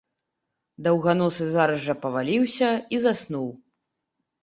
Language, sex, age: Belarusian, female, 30-39